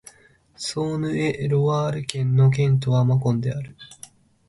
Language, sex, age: Japanese, male, under 19